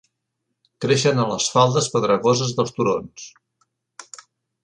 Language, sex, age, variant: Catalan, male, 60-69, Central